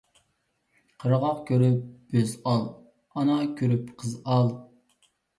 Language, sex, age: Uyghur, male, 30-39